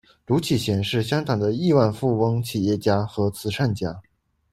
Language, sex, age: Chinese, male, 19-29